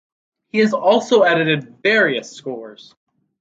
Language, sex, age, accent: English, male, under 19, United States English